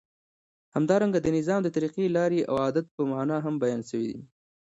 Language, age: Pashto, 19-29